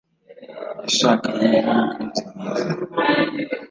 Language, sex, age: Kinyarwanda, male, 19-29